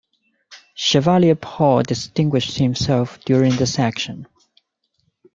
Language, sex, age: English, male, 30-39